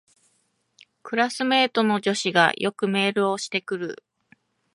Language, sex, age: Japanese, female, 30-39